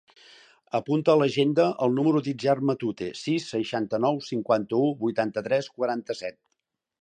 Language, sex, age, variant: Catalan, male, 60-69, Central